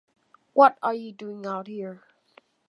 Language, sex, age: English, male, under 19